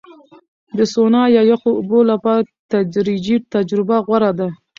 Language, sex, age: Pashto, female, 19-29